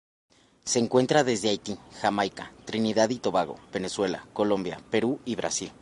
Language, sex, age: Spanish, male, 30-39